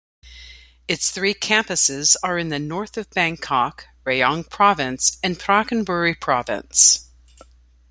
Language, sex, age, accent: English, female, 50-59, United States English